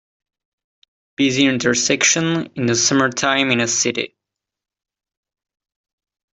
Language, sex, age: English, male, 19-29